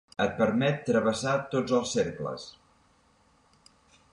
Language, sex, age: Catalan, male, 60-69